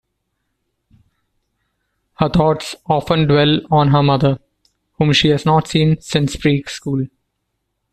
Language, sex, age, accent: English, male, 40-49, India and South Asia (India, Pakistan, Sri Lanka)